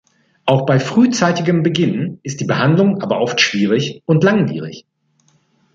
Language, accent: German, Deutschland Deutsch